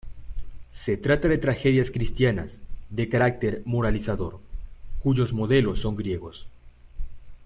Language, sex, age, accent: Spanish, male, 19-29, México